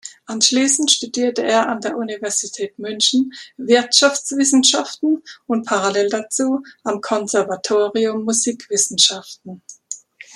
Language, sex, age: German, female, 50-59